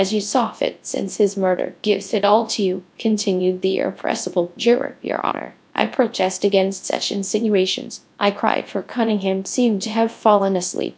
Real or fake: fake